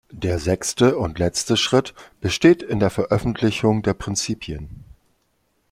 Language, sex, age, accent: German, male, 40-49, Deutschland Deutsch